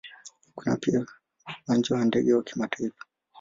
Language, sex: Swahili, male